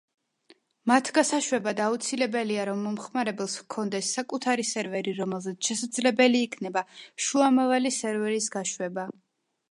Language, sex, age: Georgian, female, 19-29